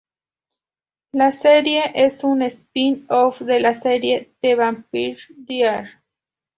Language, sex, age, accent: Spanish, female, 30-39, México